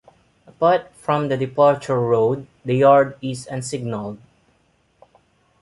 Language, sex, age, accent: English, male, 19-29, Filipino